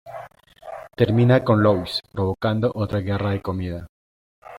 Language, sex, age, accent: Spanish, male, 19-29, Andino-Pacífico: Colombia, Perú, Ecuador, oeste de Bolivia y Venezuela andina